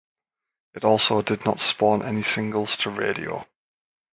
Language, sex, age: English, male, 40-49